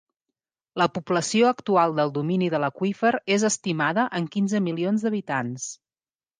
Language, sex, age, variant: Catalan, female, 40-49, Central